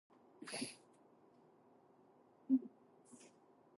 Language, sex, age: English, female, under 19